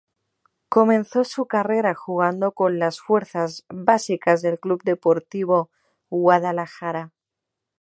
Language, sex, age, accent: Spanish, female, 30-39, España: Norte peninsular (Asturias, Castilla y León, Cantabria, País Vasco, Navarra, Aragón, La Rioja, Guadalajara, Cuenca)